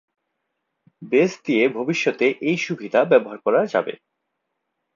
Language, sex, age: Bengali, male, 19-29